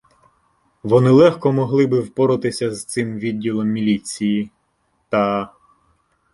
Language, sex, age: Ukrainian, male, 19-29